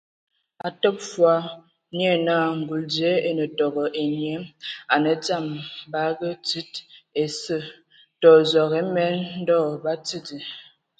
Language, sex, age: Ewondo, female, 19-29